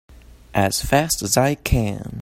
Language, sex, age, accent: English, male, under 19, United States English